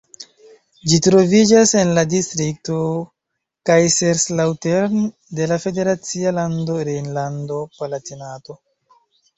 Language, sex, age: Esperanto, male, 19-29